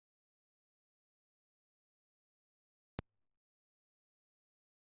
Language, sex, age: Bengali, male, 30-39